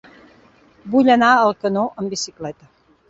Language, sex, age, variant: Catalan, female, 60-69, Central